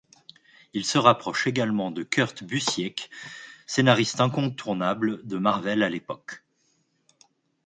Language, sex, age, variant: French, male, 30-39, Français de métropole